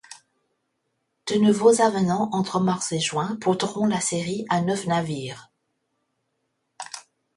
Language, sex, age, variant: French, female, 50-59, Français de métropole